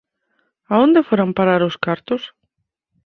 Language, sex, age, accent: Galician, female, 30-39, Oriental (común en zona oriental)